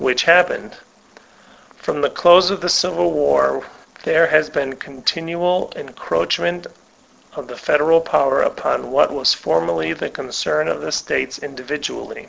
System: none